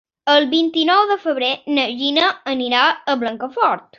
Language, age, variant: Catalan, under 19, Balear